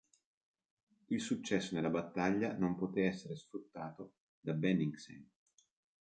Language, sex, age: Italian, male, 40-49